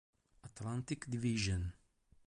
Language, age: Italian, 30-39